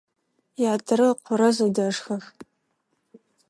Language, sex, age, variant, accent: Adyghe, female, under 19, Адыгабзэ (Кирил, пстэумэ зэдыряе), Бжъэдыгъу (Bjeduğ)